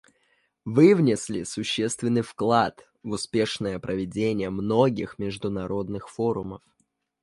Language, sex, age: Russian, male, 19-29